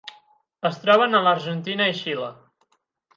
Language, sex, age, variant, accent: Catalan, male, 19-29, Central, central